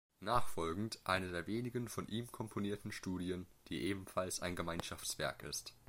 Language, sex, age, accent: German, male, under 19, Deutschland Deutsch